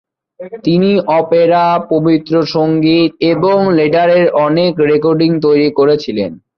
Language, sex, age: Bengali, male, 19-29